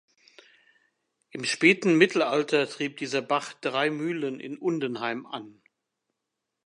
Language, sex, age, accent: German, male, 60-69, Deutschland Deutsch